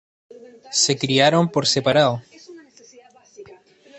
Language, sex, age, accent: Spanish, male, 30-39, Chileno: Chile, Cuyo